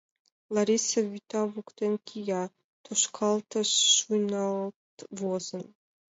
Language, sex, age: Mari, female, 19-29